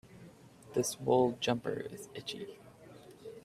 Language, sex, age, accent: English, male, 19-29, United States English